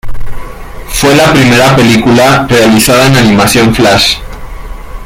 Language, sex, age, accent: Spanish, male, 30-39, México